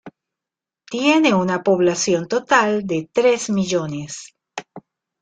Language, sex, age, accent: Spanish, female, 50-59, Caribe: Cuba, Venezuela, Puerto Rico, República Dominicana, Panamá, Colombia caribeña, México caribeño, Costa del golfo de México